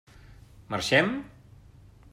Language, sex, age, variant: Catalan, male, 40-49, Central